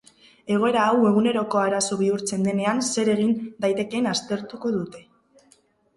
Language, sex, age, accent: Basque, female, 40-49, Mendebalekoa (Araba, Bizkaia, Gipuzkoako mendebaleko herri batzuk)